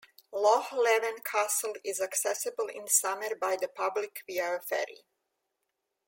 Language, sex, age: English, female, 60-69